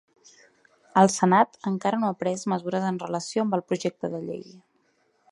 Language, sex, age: Catalan, female, 19-29